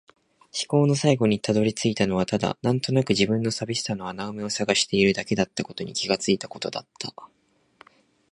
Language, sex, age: Japanese, male, 19-29